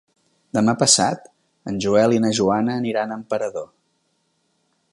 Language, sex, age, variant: Catalan, male, 50-59, Central